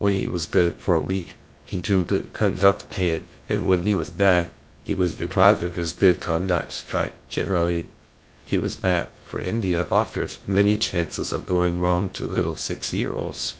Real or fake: fake